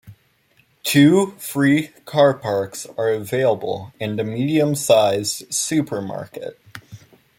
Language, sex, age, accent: English, male, under 19, United States English